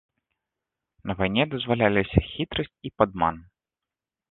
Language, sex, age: Belarusian, male, 19-29